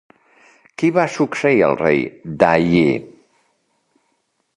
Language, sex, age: Catalan, male, 50-59